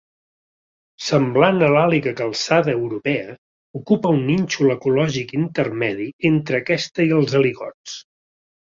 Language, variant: Catalan, Central